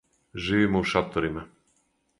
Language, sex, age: Serbian, male, 50-59